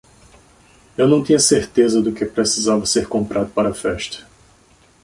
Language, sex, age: Portuguese, male, 40-49